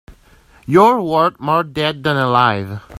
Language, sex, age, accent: English, male, 19-29, Canadian English